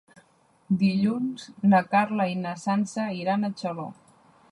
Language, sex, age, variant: Catalan, female, 30-39, Central